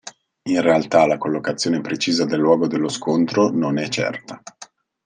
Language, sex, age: Italian, male, 40-49